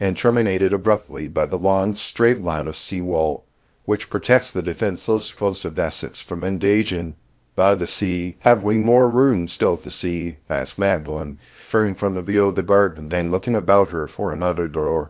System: TTS, VITS